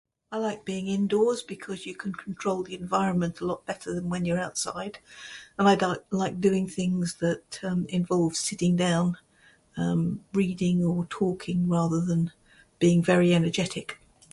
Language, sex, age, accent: English, female, 70-79, England English